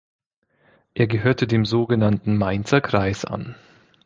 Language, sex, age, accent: German, male, 30-39, Deutschland Deutsch